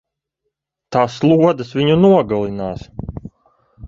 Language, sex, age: Latvian, male, 30-39